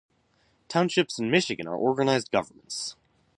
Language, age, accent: English, under 19, United States English